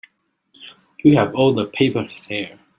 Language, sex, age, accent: English, male, 19-29, Hong Kong English